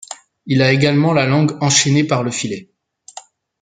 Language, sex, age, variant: French, male, 19-29, Français de métropole